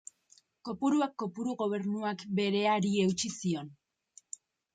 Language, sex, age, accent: Basque, female, 19-29, Erdialdekoa edo Nafarra (Gipuzkoa, Nafarroa)